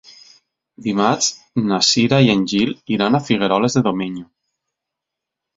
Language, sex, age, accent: Catalan, male, 30-39, valencià